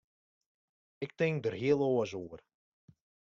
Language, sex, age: Western Frisian, male, 19-29